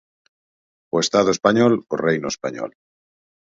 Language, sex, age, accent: Galician, male, 40-49, Central (gheada)